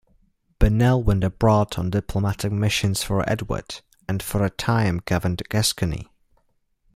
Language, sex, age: English, male, 19-29